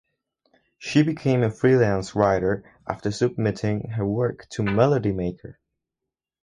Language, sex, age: English, male, under 19